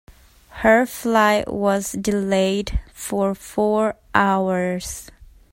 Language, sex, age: English, female, 19-29